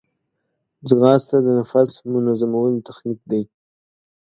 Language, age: Pashto, 19-29